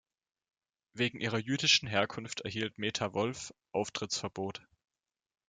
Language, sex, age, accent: German, male, under 19, Deutschland Deutsch